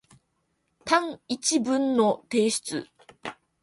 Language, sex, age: Japanese, female, 19-29